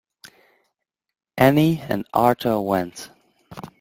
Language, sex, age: English, male, 30-39